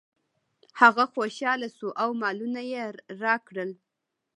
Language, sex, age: Pashto, female, 19-29